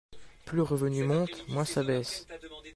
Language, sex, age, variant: French, male, under 19, Français de métropole